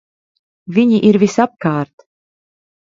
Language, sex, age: Latvian, female, 30-39